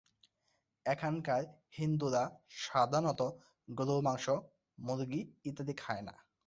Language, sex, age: Bengali, male, 19-29